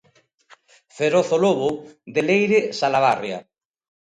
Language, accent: Galician, Oriental (común en zona oriental)